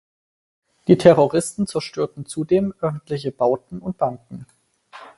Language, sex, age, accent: German, male, under 19, Deutschland Deutsch